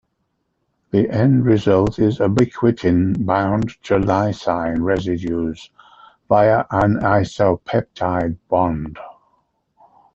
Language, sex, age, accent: English, male, 70-79, England English